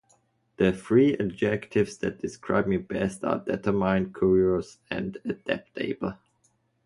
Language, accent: English, England English